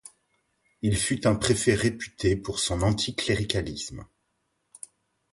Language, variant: French, Français de métropole